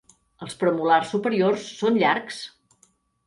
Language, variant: Catalan, Central